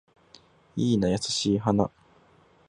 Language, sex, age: Japanese, male, 19-29